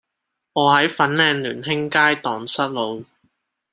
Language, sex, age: Cantonese, male, 19-29